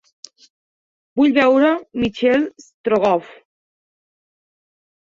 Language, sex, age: Catalan, female, under 19